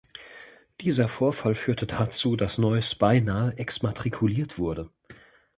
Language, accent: German, Deutschland Deutsch